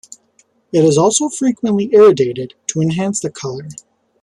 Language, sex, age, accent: English, male, 19-29, United States English